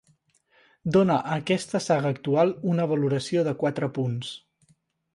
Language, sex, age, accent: Catalan, male, 19-29, central; septentrional